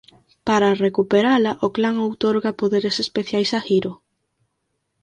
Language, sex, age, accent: Galician, female, under 19, Normativo (estándar)